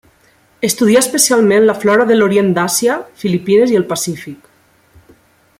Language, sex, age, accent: Catalan, female, 30-39, valencià